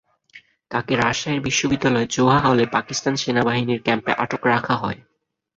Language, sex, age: Bengali, male, 19-29